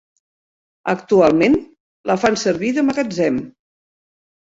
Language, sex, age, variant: Catalan, female, 60-69, Central